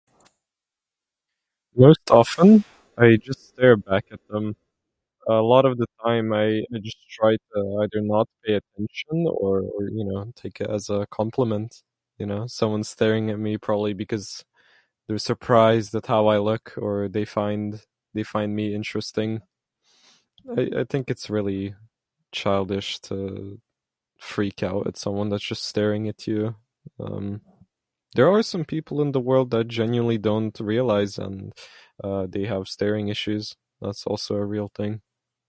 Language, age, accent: English, under 19, United States English